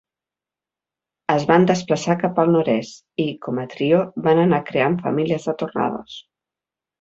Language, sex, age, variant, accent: Catalan, female, 40-49, Central, tarragoní